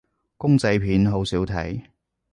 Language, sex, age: Cantonese, male, 30-39